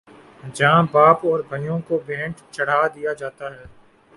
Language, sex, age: Urdu, male, 19-29